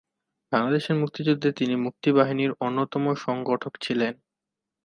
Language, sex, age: Bengali, male, 19-29